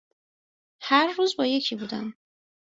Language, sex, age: Persian, female, 30-39